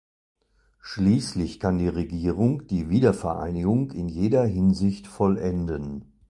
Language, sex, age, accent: German, male, 60-69, Deutschland Deutsch